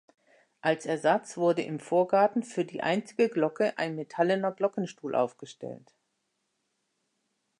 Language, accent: German, Deutschland Deutsch